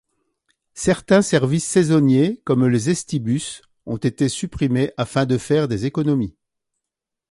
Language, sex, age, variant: French, male, 60-69, Français de métropole